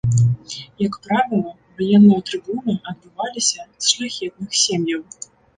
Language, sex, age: Belarusian, female, 19-29